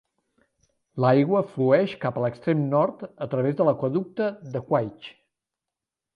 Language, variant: Catalan, Central